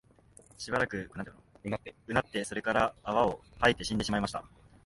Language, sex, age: Japanese, male, 19-29